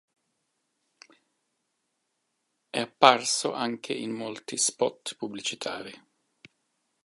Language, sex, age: Italian, male, 50-59